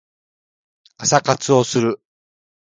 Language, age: Japanese, 50-59